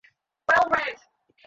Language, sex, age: Bengali, male, 19-29